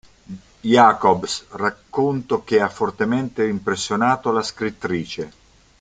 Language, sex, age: Italian, male, 50-59